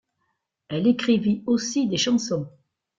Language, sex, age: French, female, 60-69